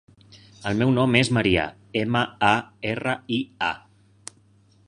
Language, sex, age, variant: Catalan, male, 40-49, Central